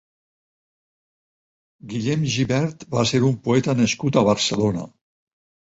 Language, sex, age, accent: Catalan, male, 60-69, valencià